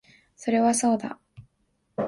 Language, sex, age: Japanese, female, 19-29